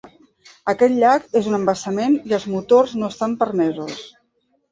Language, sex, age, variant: Catalan, female, 50-59, Central